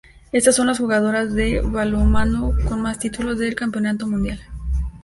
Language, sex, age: Spanish, female, under 19